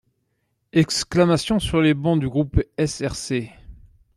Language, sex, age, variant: French, male, 40-49, Français de métropole